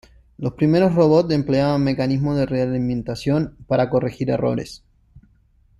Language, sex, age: Spanish, male, 30-39